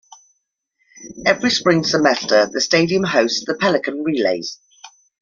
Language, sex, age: English, female, 30-39